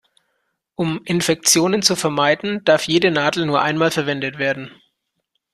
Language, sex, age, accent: German, male, 30-39, Deutschland Deutsch